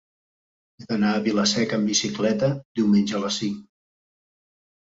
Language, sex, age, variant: Catalan, male, 50-59, Central